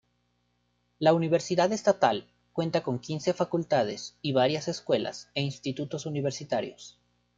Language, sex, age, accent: Spanish, male, 19-29, México